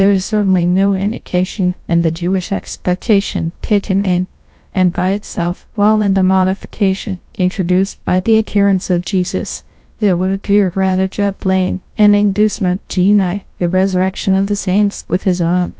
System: TTS, GlowTTS